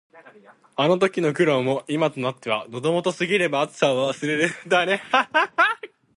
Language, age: Japanese, 19-29